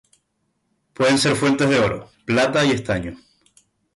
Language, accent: Spanish, España: Islas Canarias